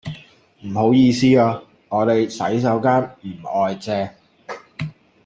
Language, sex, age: Cantonese, male, 30-39